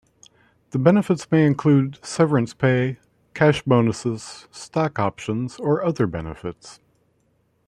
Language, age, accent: English, 40-49, United States English